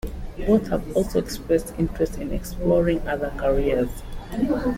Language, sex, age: English, female, 40-49